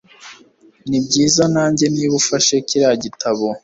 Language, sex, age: Kinyarwanda, male, under 19